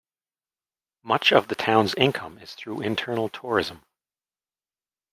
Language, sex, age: English, male, 40-49